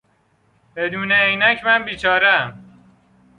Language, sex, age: Persian, male, 19-29